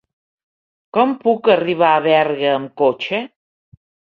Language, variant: Catalan, Central